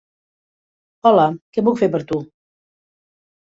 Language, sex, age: Catalan, female, 50-59